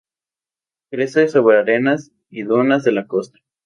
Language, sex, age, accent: Spanish, male, 19-29, México